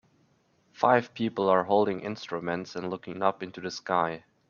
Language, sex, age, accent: English, male, 19-29, United States English